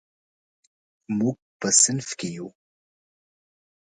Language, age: Pashto, 19-29